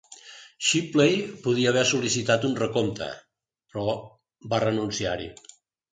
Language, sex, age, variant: Catalan, male, 60-69, Central